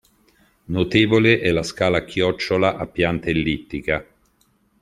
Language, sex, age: Italian, male, 50-59